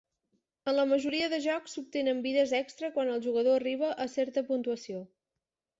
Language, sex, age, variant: Catalan, female, 30-39, Central